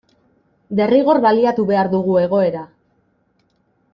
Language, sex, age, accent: Basque, female, 30-39, Mendebalekoa (Araba, Bizkaia, Gipuzkoako mendebaleko herri batzuk)